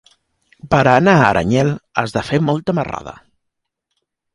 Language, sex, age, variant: Catalan, male, 40-49, Central